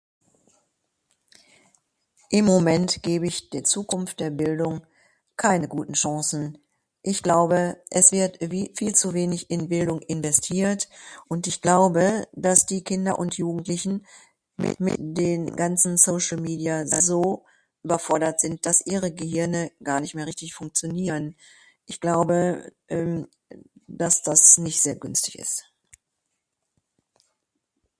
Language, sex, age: German, female, 60-69